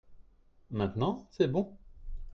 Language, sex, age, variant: French, male, 30-39, Français de métropole